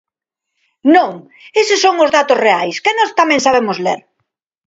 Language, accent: Galician, Normativo (estándar)